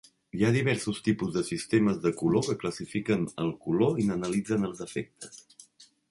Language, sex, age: Catalan, male, 50-59